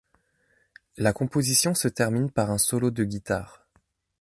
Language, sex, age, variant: French, male, 30-39, Français de métropole